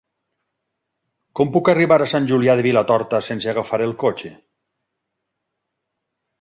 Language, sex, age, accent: Catalan, male, 50-59, valencià